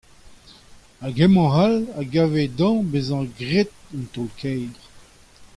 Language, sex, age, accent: Breton, male, 60-69, Kerneveg